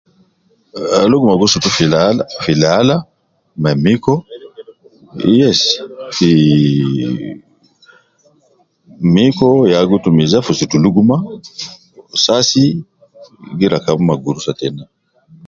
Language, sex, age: Nubi, male, 50-59